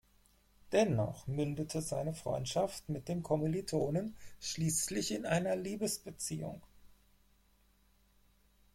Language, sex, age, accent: German, male, 40-49, Deutschland Deutsch